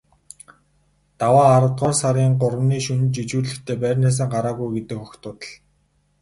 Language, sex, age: Mongolian, male, 19-29